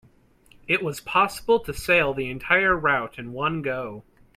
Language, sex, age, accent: English, male, 19-29, United States English